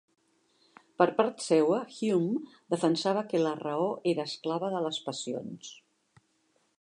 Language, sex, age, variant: Catalan, female, 60-69, Central